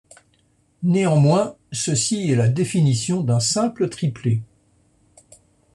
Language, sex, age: French, male, 60-69